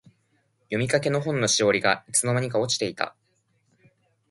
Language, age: Japanese, 19-29